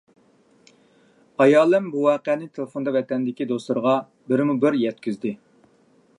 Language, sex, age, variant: Uyghur, male, 80-89, ئۇيغۇر تىلى